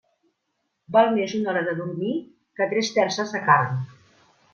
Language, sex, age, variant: Catalan, female, 50-59, Central